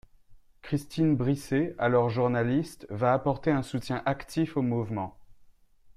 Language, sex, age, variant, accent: French, male, 40-49, Français des départements et régions d'outre-mer, Français de La Réunion